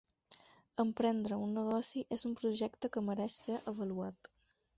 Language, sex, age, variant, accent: Catalan, female, 19-29, Balear, menorquí